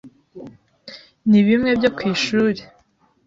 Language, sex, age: Kinyarwanda, female, 19-29